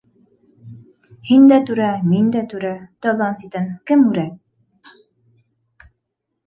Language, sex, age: Bashkir, female, 19-29